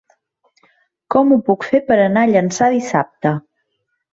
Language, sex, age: Catalan, female, 40-49